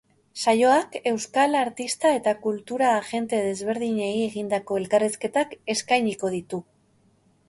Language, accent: Basque, Erdialdekoa edo Nafarra (Gipuzkoa, Nafarroa)